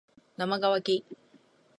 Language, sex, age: Japanese, female, 50-59